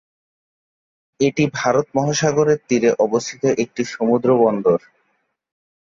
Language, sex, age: Bengali, male, 19-29